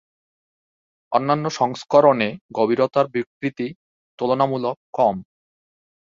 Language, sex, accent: Bengali, male, প্রমিত বাংলা